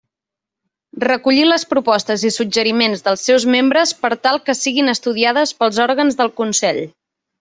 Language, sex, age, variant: Catalan, female, 19-29, Central